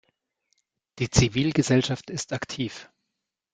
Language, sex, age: German, male, 40-49